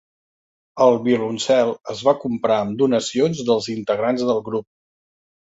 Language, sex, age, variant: Catalan, male, 50-59, Central